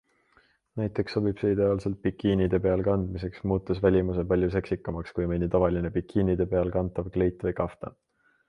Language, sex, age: Estonian, male, 19-29